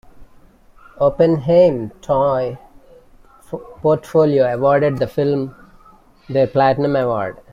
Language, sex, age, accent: English, male, 40-49, India and South Asia (India, Pakistan, Sri Lanka)